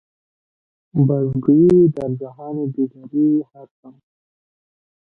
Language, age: Pashto, 19-29